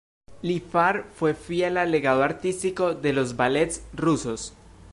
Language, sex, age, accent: Spanish, male, under 19, Andino-Pacífico: Colombia, Perú, Ecuador, oeste de Bolivia y Venezuela andina